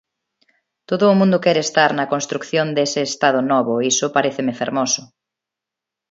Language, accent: Galician, Neofalante